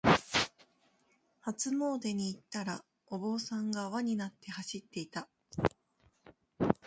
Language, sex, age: Japanese, female, 30-39